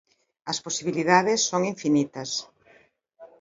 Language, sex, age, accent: Galician, female, 50-59, Normativo (estándar)